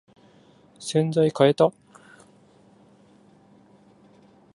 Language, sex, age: Japanese, male, under 19